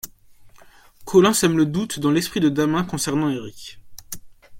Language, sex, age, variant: French, male, under 19, Français de métropole